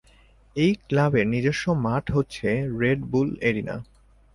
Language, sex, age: Bengali, male, 19-29